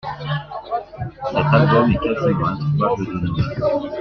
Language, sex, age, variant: French, male, 40-49, Français de métropole